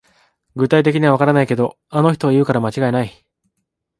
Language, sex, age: Japanese, male, 19-29